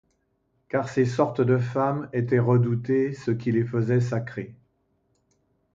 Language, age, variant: French, 70-79, Français de métropole